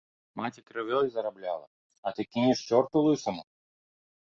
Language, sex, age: Belarusian, male, 30-39